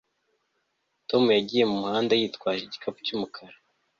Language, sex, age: Kinyarwanda, male, under 19